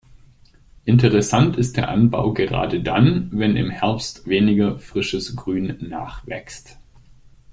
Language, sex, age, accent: German, male, 40-49, Deutschland Deutsch